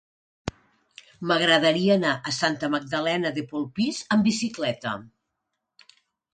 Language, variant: Catalan, Nord-Occidental